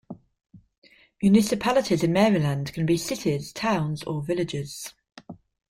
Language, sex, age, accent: English, female, 19-29, England English